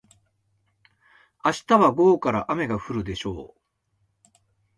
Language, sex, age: Japanese, male, 50-59